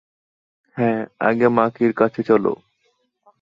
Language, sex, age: Bengali, male, under 19